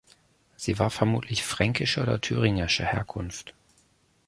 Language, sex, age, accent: German, male, 40-49, Deutschland Deutsch